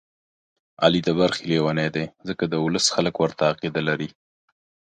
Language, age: Pashto, 30-39